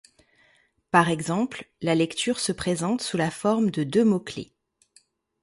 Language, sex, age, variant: French, female, 40-49, Français de métropole